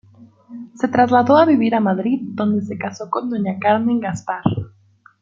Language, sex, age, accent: Spanish, female, 19-29, México